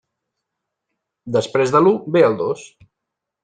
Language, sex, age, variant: Catalan, male, 30-39, Central